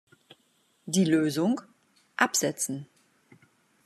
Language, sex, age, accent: German, female, 40-49, Deutschland Deutsch